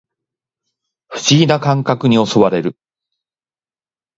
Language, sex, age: Japanese, male, 50-59